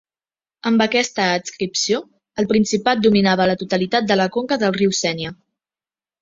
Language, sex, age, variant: Catalan, female, 19-29, Central